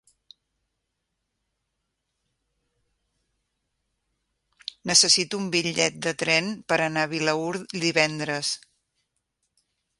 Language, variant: Catalan, Central